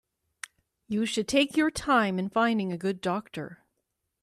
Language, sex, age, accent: English, female, 50-59, United States English